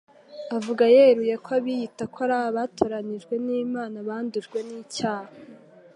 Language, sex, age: Kinyarwanda, female, 19-29